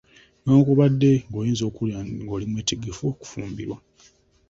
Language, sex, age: Ganda, male, 19-29